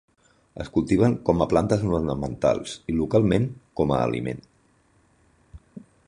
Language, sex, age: Catalan, male, 50-59